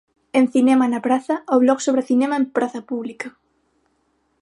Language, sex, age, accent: Galician, female, under 19, Normativo (estándar); Neofalante